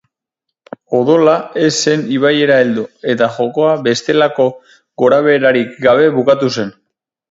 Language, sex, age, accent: Basque, male, 30-39, Erdialdekoa edo Nafarra (Gipuzkoa, Nafarroa)